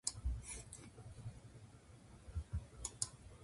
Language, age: Japanese, 60-69